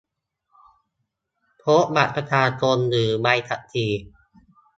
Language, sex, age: Thai, male, 19-29